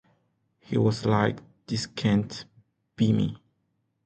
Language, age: English, 19-29